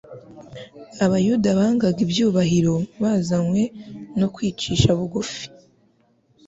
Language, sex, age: Kinyarwanda, female, under 19